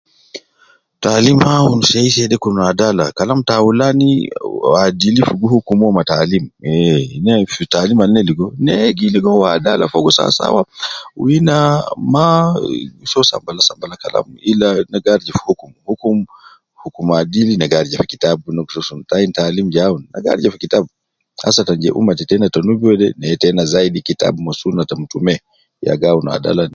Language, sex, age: Nubi, male, 50-59